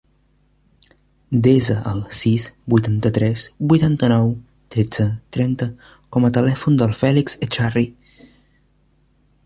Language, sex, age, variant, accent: Catalan, male, under 19, Central, central